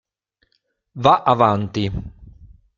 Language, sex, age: Italian, male, 50-59